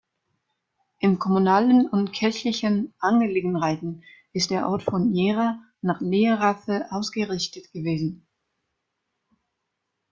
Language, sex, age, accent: German, female, 19-29, Deutschland Deutsch